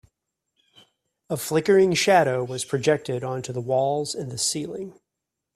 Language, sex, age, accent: English, male, 40-49, United States English